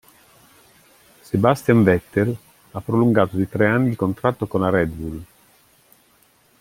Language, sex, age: Italian, male, 50-59